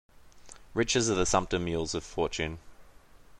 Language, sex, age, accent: English, male, 30-39, Australian English